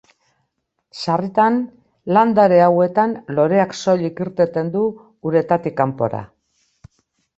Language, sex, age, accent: Basque, female, 60-69, Mendebalekoa (Araba, Bizkaia, Gipuzkoako mendebaleko herri batzuk)